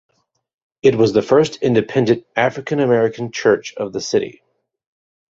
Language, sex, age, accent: English, male, 40-49, United States English